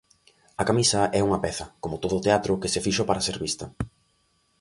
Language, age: Galician, 19-29